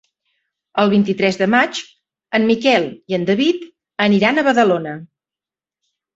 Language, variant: Catalan, Central